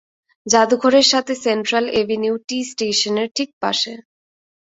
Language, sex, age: Bengali, female, 19-29